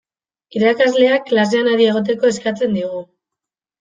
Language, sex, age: Basque, female, 19-29